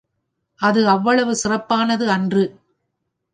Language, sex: Tamil, female